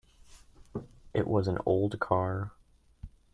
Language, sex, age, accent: English, male, 19-29, United States English